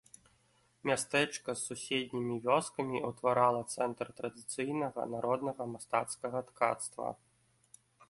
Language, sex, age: Belarusian, male, 19-29